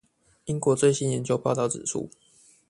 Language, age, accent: Chinese, 19-29, 出生地：彰化縣